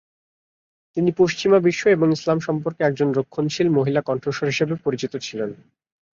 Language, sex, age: Bengali, male, 19-29